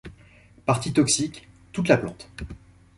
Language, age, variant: French, 40-49, Français de métropole